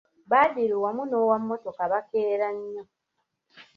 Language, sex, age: Ganda, female, 19-29